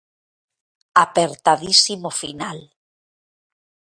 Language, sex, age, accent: Galician, female, 40-49, Normativo (estándar)